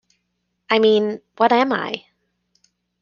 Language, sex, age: English, female, 30-39